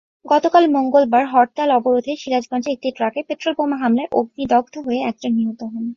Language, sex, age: Bengali, female, 19-29